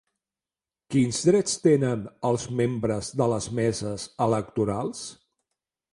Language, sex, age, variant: Catalan, male, 40-49, Central